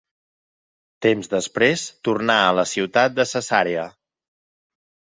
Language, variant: Catalan, Central